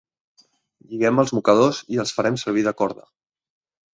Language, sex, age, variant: Catalan, male, 30-39, Central